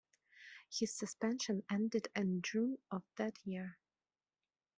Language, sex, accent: English, female, United States English